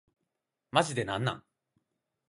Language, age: Japanese, 19-29